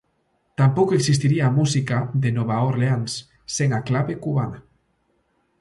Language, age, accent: Galician, under 19, Normativo (estándar)